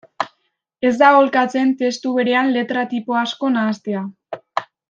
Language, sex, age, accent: Basque, female, under 19, Mendebalekoa (Araba, Bizkaia, Gipuzkoako mendebaleko herri batzuk)